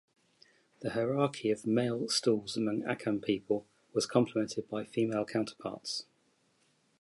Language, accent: English, England English